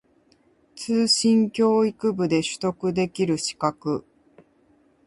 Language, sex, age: Japanese, female, 40-49